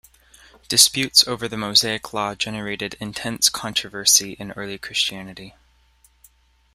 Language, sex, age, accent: English, male, 19-29, United States English